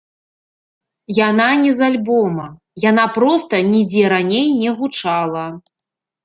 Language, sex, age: Belarusian, female, 40-49